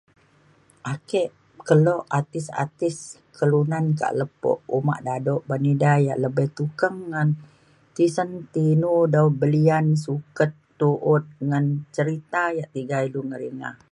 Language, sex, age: Mainstream Kenyah, female, 60-69